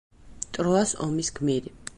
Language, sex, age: Georgian, female, 40-49